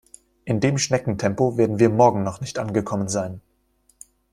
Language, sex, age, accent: German, male, 19-29, Deutschland Deutsch